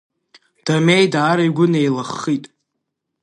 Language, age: Abkhazian, under 19